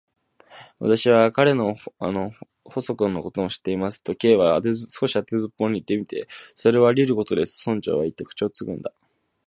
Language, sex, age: Japanese, male, 19-29